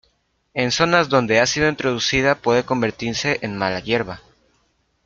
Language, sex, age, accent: Spanish, male, 30-39, México